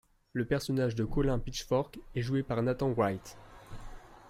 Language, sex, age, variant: French, male, 19-29, Français de métropole